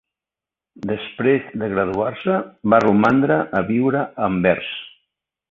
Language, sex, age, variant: Catalan, male, 60-69, Central